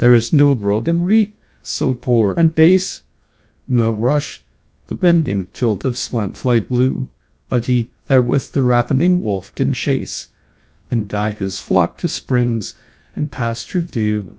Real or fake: fake